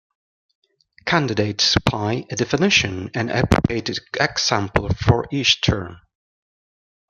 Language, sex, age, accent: English, male, 50-59, United States English